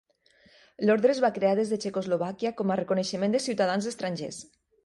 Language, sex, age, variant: Catalan, female, 30-39, Nord-Occidental